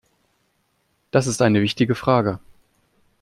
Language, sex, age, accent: German, male, 19-29, Deutschland Deutsch